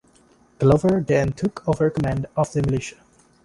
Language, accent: English, Filipino